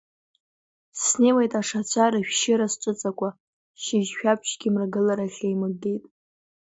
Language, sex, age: Abkhazian, female, 30-39